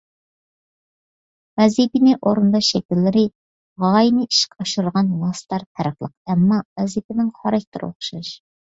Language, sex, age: Uyghur, female, 30-39